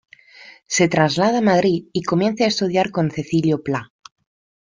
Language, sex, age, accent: Spanish, female, 30-39, España: Centro-Sur peninsular (Madrid, Toledo, Castilla-La Mancha)